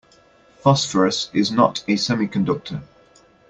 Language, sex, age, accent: English, male, 30-39, England English